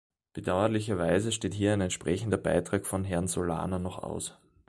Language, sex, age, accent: German, male, 19-29, Österreichisches Deutsch